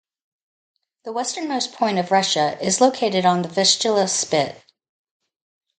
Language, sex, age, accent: English, female, 60-69, United States English